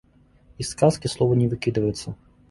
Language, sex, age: Russian, male, 30-39